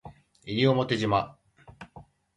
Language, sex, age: Japanese, male, 40-49